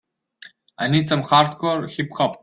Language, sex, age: English, male, 19-29